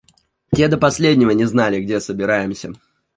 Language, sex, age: Russian, male, 19-29